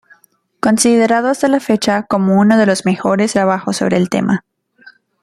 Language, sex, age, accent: Spanish, female, under 19, Andino-Pacífico: Colombia, Perú, Ecuador, oeste de Bolivia y Venezuela andina